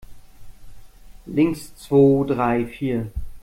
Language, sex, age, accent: German, male, 30-39, Deutschland Deutsch